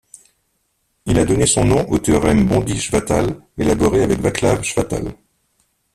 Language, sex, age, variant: French, male, 50-59, Français de métropole